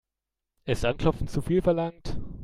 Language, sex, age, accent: German, male, 19-29, Deutschland Deutsch